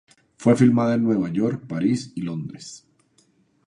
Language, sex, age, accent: Spanish, male, 50-59, Andino-Pacífico: Colombia, Perú, Ecuador, oeste de Bolivia y Venezuela andina